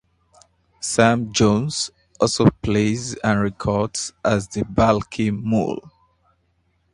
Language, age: English, 30-39